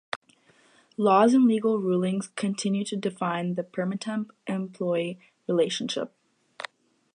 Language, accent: English, United States English